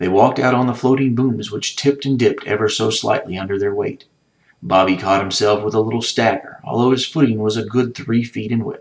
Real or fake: real